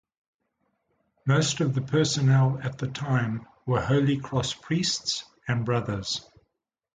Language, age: English, 60-69